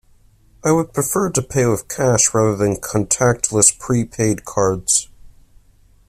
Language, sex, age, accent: English, male, 19-29, United States English